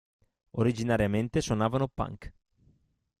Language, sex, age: Italian, male, 30-39